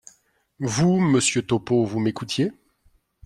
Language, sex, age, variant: French, male, 50-59, Français de métropole